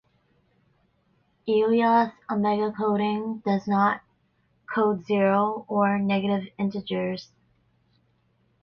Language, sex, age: English, female, 19-29